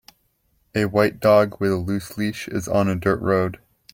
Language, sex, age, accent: English, male, 19-29, United States English